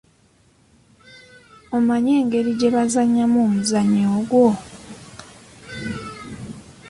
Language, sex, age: Ganda, female, 19-29